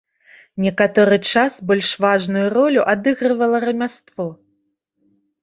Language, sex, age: Belarusian, female, 30-39